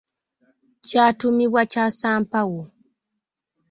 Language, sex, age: Ganda, female, 30-39